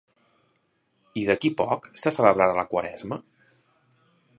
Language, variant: Catalan, Central